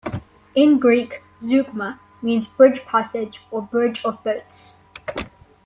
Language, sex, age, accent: English, female, under 19, England English